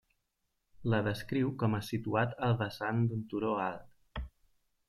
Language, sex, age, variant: Catalan, male, 30-39, Central